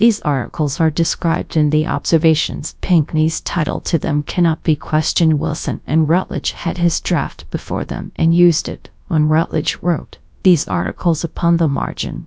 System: TTS, GradTTS